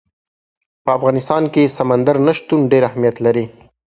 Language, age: Pashto, 19-29